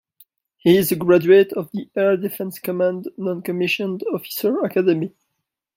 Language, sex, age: English, male, 19-29